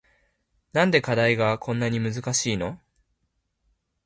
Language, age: Japanese, 19-29